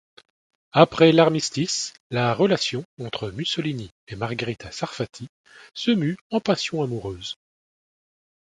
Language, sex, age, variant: French, male, 40-49, Français de métropole